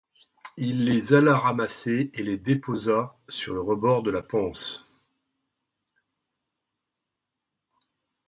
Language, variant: French, Français de métropole